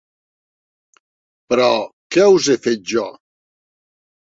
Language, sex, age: Catalan, male, 50-59